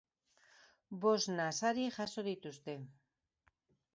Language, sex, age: Basque, female, 50-59